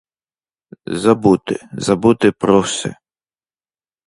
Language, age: Ukrainian, under 19